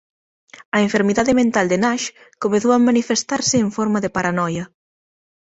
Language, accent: Galician, Normativo (estándar)